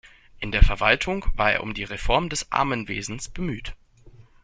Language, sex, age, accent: German, male, 19-29, Deutschland Deutsch